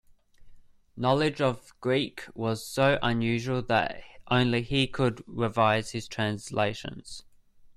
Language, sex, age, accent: English, male, 30-39, Australian English